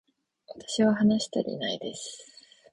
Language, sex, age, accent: Japanese, female, 19-29, 標準語